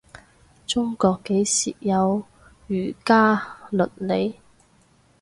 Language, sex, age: Cantonese, female, 30-39